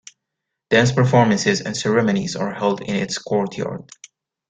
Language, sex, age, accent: English, male, 19-29, United States English